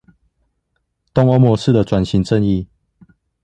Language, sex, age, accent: Chinese, male, 19-29, 出生地：彰化縣